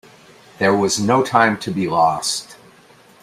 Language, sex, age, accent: English, male, 60-69, United States English